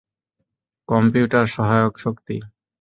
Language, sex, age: Bengali, male, 19-29